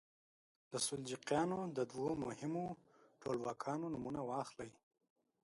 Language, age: Pashto, 19-29